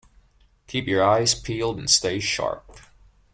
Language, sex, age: English, male, 19-29